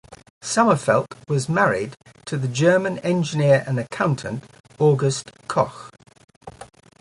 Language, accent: English, England English